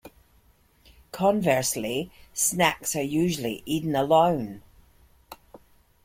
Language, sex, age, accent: English, female, 60-69, Scottish English